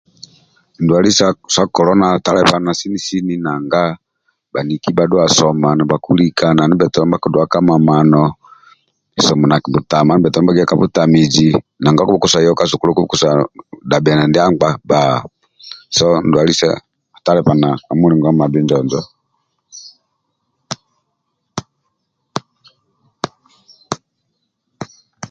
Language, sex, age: Amba (Uganda), male, 50-59